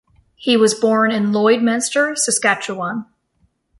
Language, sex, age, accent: English, female, 19-29, United States English